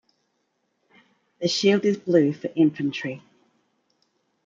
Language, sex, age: English, female, 40-49